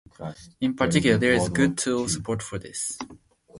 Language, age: English, under 19